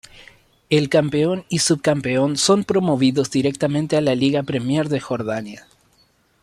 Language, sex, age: Spanish, male, 19-29